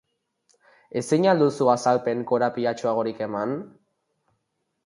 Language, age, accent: Basque, 19-29, Erdialdekoa edo Nafarra (Gipuzkoa, Nafarroa)